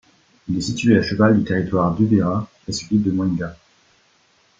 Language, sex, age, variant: French, male, 19-29, Français de métropole